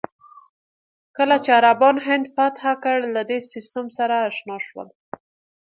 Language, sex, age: Pashto, female, 19-29